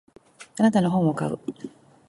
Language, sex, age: Japanese, female, 40-49